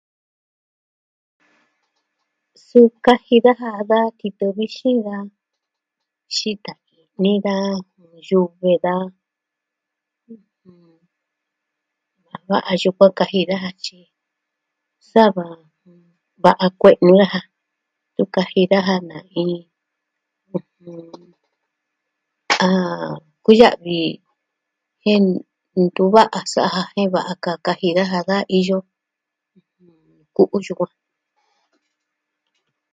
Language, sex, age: Southwestern Tlaxiaco Mixtec, female, 60-69